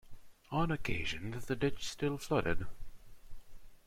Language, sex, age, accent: English, male, under 19, India and South Asia (India, Pakistan, Sri Lanka)